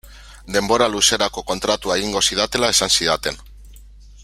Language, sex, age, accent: Basque, male, 30-39, Mendebalekoa (Araba, Bizkaia, Gipuzkoako mendebaleko herri batzuk)